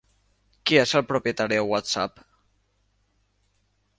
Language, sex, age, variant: Catalan, male, under 19, Balear